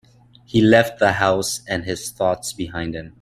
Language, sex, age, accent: English, male, 19-29, United States English